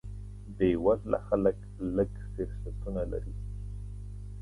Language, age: Pashto, 40-49